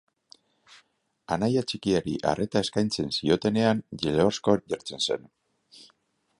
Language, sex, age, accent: Basque, male, 40-49, Mendebalekoa (Araba, Bizkaia, Gipuzkoako mendebaleko herri batzuk)